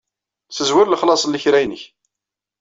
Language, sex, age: Kabyle, male, 40-49